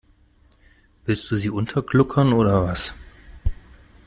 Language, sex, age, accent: German, male, 30-39, Deutschland Deutsch